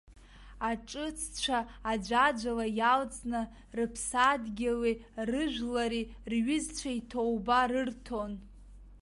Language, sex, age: Abkhazian, female, under 19